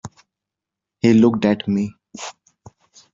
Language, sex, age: English, male, 19-29